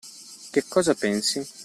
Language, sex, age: Italian, male, 19-29